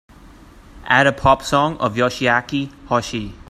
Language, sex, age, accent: English, male, 19-29, Australian English